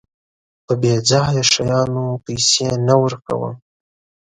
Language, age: Pashto, 19-29